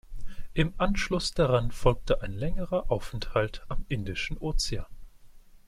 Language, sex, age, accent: German, male, 19-29, Deutschland Deutsch